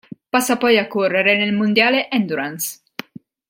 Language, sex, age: Italian, female, 30-39